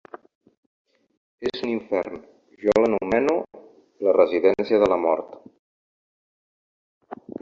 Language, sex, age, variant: Catalan, male, 50-59, Central